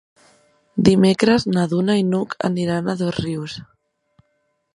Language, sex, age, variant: Catalan, female, 19-29, Central